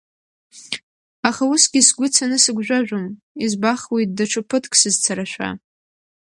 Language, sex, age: Abkhazian, female, under 19